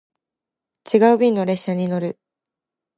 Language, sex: Japanese, female